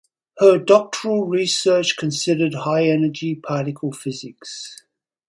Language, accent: English, Australian English